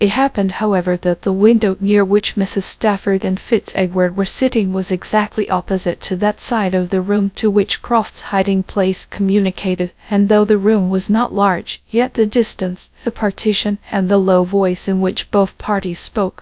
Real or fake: fake